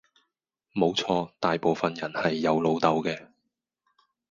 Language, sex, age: Cantonese, male, 30-39